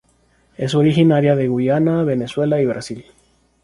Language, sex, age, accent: Spanish, male, 30-39, América central